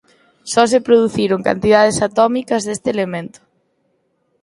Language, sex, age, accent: Galician, female, 19-29, Central (gheada)